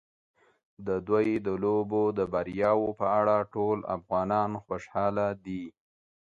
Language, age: Pashto, 30-39